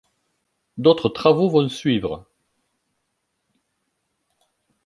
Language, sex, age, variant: French, male, 60-69, Français de métropole